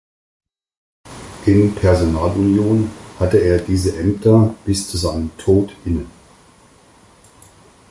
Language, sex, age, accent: German, male, 50-59, Deutschland Deutsch